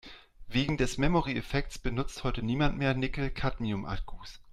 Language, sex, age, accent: German, male, 40-49, Deutschland Deutsch